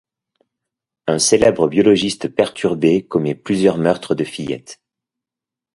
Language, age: French, 40-49